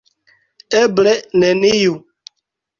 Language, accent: Esperanto, Internacia